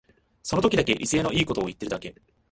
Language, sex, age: Japanese, male, 19-29